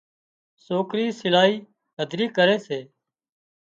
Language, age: Wadiyara Koli, 30-39